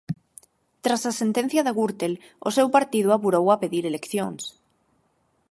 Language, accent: Galician, Normativo (estándar)